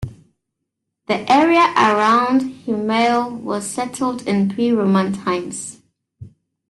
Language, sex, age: English, female, 30-39